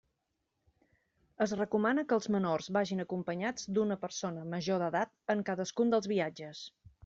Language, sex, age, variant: Catalan, female, 40-49, Central